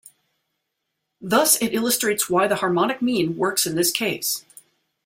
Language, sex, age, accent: English, female, 50-59, United States English